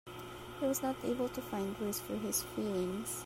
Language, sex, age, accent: English, female, 19-29, Filipino